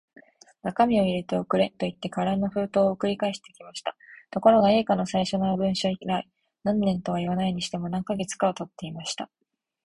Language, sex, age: Japanese, female, 19-29